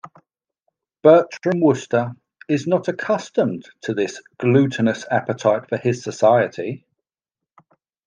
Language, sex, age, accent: English, male, 40-49, England English